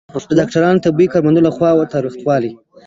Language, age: Pashto, 19-29